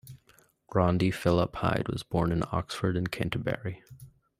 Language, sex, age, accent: English, male, under 19, Canadian English